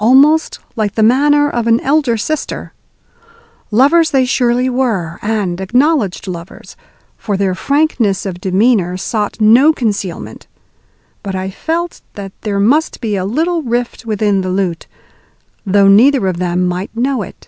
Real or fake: real